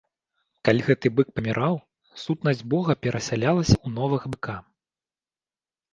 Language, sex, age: Belarusian, male, 30-39